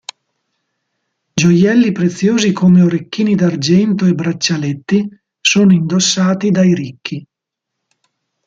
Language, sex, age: Italian, male, 60-69